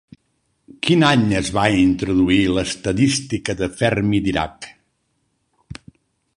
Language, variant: Catalan, Nord-Occidental